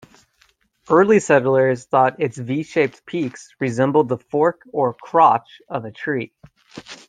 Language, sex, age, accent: English, male, 30-39, United States English